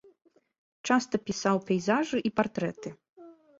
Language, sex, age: Belarusian, female, 19-29